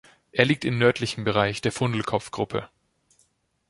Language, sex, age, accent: German, male, 19-29, Deutschland Deutsch